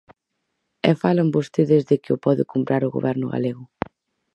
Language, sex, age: Galician, female, 19-29